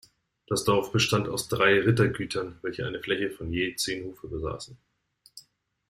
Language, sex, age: German, male, 30-39